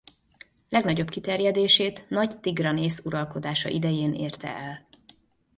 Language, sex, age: Hungarian, female, 40-49